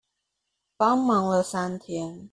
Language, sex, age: Chinese, female, 19-29